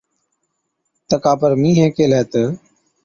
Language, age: Od, 30-39